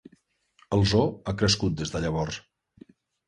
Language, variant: Catalan, Central